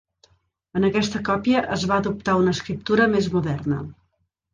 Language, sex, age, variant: Catalan, female, 40-49, Central